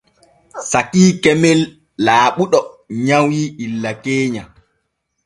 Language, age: Borgu Fulfulde, 30-39